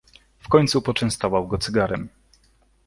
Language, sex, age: Polish, male, 19-29